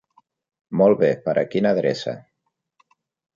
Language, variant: Catalan, Central